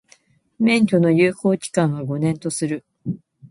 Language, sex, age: Japanese, female, 50-59